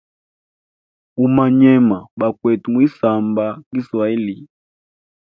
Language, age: Hemba, 30-39